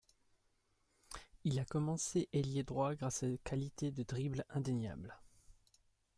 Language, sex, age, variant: French, male, 30-39, Français de métropole